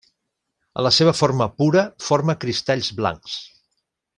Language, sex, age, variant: Catalan, male, 40-49, Central